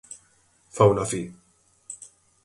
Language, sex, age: Spanish, male, 19-29